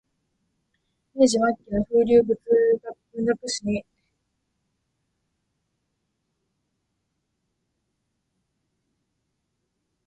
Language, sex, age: Japanese, female, under 19